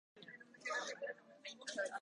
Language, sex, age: Japanese, female, 19-29